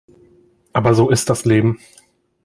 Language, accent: German, Deutschland Deutsch